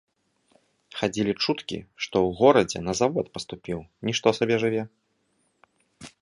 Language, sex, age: Belarusian, male, 30-39